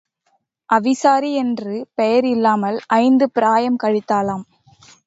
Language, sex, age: Tamil, female, 19-29